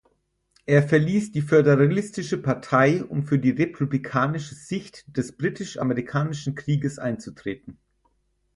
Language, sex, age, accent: German, male, 30-39, Deutschland Deutsch